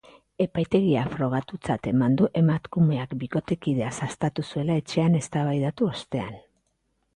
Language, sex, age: Basque, female, 40-49